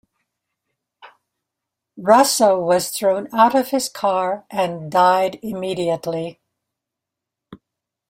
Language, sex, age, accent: English, female, 70-79, United States English